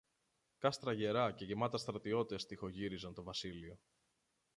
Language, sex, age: Greek, male, 30-39